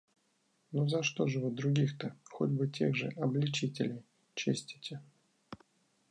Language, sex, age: Russian, male, 40-49